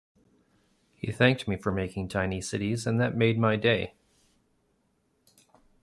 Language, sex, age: English, male, 40-49